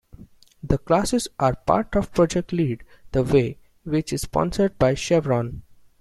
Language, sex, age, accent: English, male, 19-29, India and South Asia (India, Pakistan, Sri Lanka)